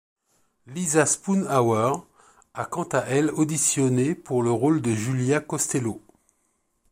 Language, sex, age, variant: French, male, 50-59, Français de métropole